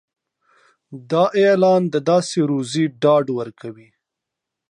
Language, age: Pashto, 19-29